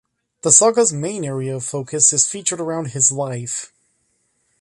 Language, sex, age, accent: English, male, 19-29, United States English